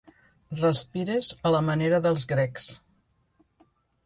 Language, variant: Catalan, Central